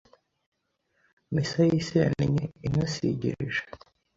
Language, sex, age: Kinyarwanda, male, under 19